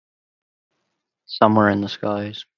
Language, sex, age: English, male, under 19